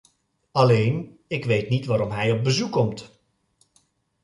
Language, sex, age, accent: Dutch, male, 50-59, Nederlands Nederlands